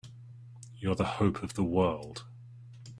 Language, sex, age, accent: English, male, 30-39, England English